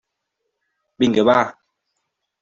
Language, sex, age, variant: Catalan, male, 19-29, Central